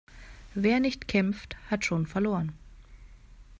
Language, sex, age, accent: German, female, 19-29, Deutschland Deutsch